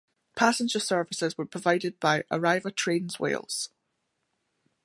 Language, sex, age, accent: English, female, 19-29, Scottish English